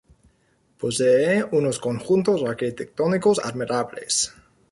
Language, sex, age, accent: Spanish, male, 30-39, México